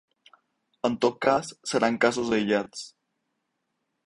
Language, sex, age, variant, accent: Catalan, male, 19-29, Balear, mallorquí